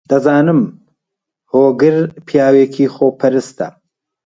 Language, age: Central Kurdish, 40-49